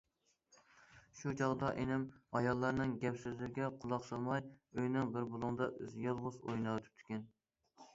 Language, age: Uyghur, 19-29